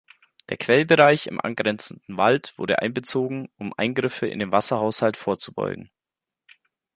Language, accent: German, Deutschland Deutsch